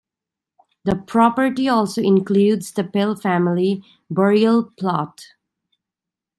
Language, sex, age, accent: English, female, 19-29, England English